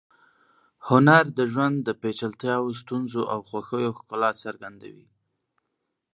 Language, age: Pashto, 19-29